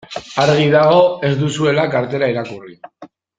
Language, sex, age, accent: Basque, male, under 19, Mendebalekoa (Araba, Bizkaia, Gipuzkoako mendebaleko herri batzuk)